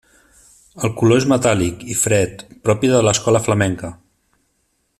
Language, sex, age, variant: Catalan, male, 50-59, Central